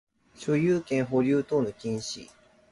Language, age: Japanese, 30-39